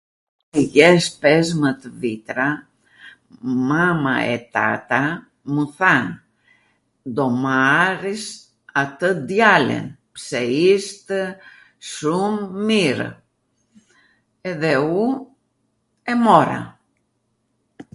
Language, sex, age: Arvanitika Albanian, female, 80-89